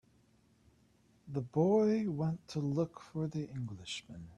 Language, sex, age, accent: English, male, 40-49, United States English